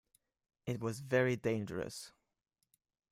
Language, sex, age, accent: English, male, 19-29, England English